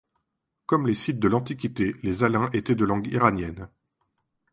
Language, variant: French, Français de métropole